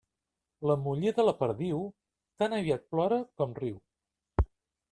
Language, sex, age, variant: Catalan, male, 50-59, Central